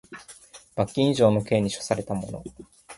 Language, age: Japanese, 19-29